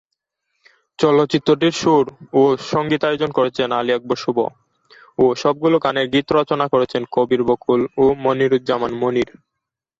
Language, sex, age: Bengali, male, 19-29